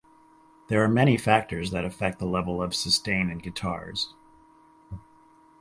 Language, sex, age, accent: English, male, 50-59, United States English